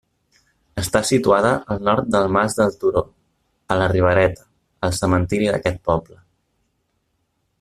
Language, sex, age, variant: Catalan, male, 30-39, Central